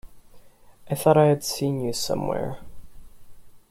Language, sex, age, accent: English, male, 19-29, United States English